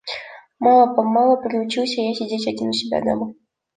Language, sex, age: Russian, female, 19-29